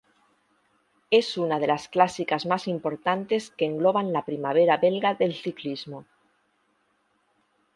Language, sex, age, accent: Spanish, female, 50-59, España: Centro-Sur peninsular (Madrid, Toledo, Castilla-La Mancha)